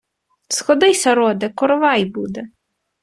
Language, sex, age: Ukrainian, female, 30-39